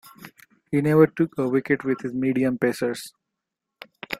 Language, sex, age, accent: English, male, 19-29, India and South Asia (India, Pakistan, Sri Lanka)